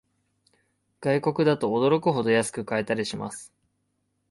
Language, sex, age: Japanese, male, 19-29